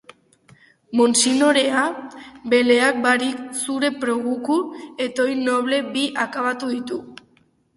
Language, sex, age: Basque, female, under 19